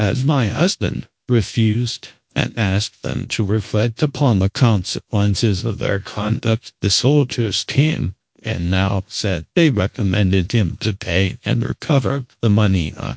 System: TTS, GlowTTS